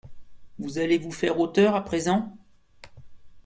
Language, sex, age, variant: French, male, 50-59, Français de métropole